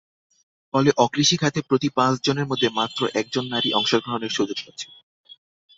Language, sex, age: Bengali, male, 19-29